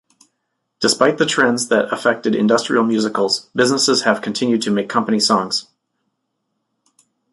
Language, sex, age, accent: English, male, 40-49, United States English